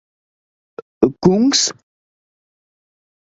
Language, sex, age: Latvian, male, 19-29